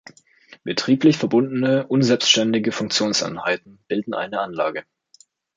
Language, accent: German, Deutschland Deutsch